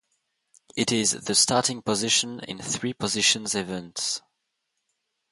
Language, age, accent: English, 19-29, United States English